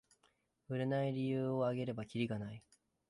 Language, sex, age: Japanese, male, 19-29